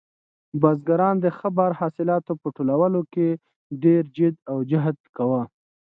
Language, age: Pashto, 30-39